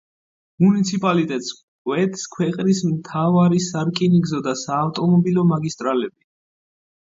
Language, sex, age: Georgian, male, 19-29